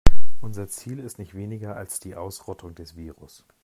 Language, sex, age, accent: German, male, 40-49, Deutschland Deutsch